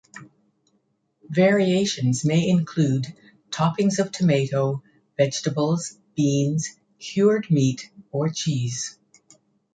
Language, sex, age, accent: English, female, 60-69, Canadian English